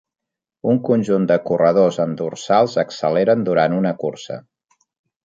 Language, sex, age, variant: Catalan, male, 40-49, Central